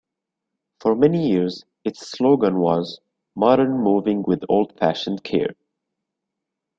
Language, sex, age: English, male, 19-29